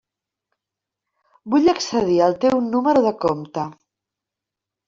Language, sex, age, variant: Catalan, female, 50-59, Central